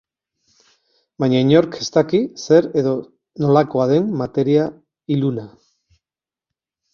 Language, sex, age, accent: Basque, male, 50-59, Mendebalekoa (Araba, Bizkaia, Gipuzkoako mendebaleko herri batzuk)